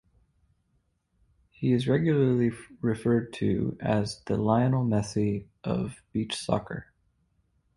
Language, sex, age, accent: English, male, 30-39, United States English